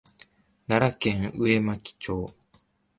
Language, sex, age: Japanese, male, 19-29